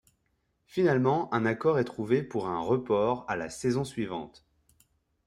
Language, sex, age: French, male, 30-39